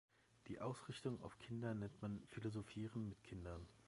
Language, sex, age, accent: German, male, 19-29, Deutschland Deutsch